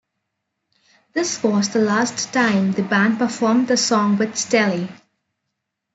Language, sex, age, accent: English, female, 19-29, India and South Asia (India, Pakistan, Sri Lanka)